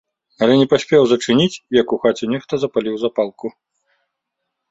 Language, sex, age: Belarusian, male, 30-39